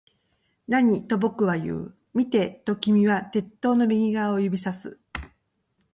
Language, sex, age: Japanese, female, 50-59